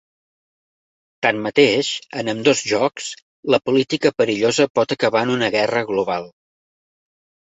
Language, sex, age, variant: Catalan, male, 40-49, Central